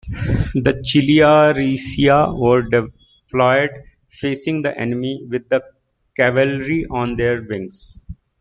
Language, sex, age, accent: English, male, 19-29, United States English